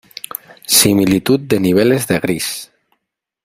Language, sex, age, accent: Spanish, male, 30-39, España: Centro-Sur peninsular (Madrid, Toledo, Castilla-La Mancha)